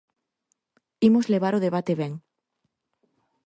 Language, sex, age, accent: Galician, female, 19-29, Oriental (común en zona oriental)